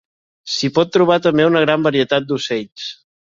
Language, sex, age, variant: Catalan, male, 19-29, Central